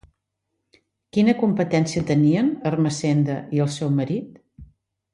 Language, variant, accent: Catalan, Central, central